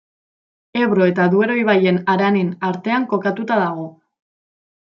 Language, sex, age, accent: Basque, female, 19-29, Mendebalekoa (Araba, Bizkaia, Gipuzkoako mendebaleko herri batzuk)